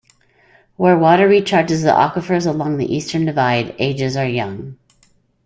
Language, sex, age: English, female, 50-59